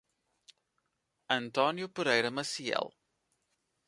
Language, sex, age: Portuguese, male, 30-39